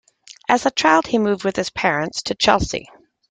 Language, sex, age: English, female, 40-49